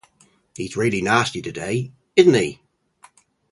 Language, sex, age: English, male, 50-59